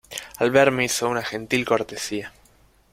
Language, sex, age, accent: Spanish, male, 19-29, Rioplatense: Argentina, Uruguay, este de Bolivia, Paraguay